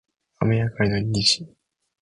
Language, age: Japanese, 19-29